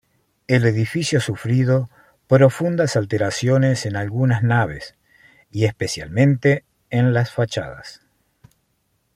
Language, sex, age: Spanish, male, 50-59